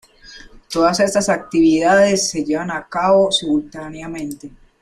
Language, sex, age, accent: Spanish, male, under 19, Andino-Pacífico: Colombia, Perú, Ecuador, oeste de Bolivia y Venezuela andina